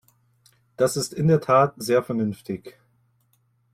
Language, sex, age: German, male, 19-29